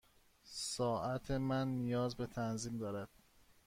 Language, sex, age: Persian, male, 30-39